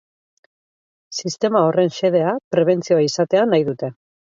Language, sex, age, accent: Basque, female, 40-49, Mendebalekoa (Araba, Bizkaia, Gipuzkoako mendebaleko herri batzuk)